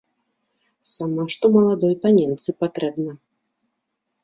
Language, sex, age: Belarusian, female, 40-49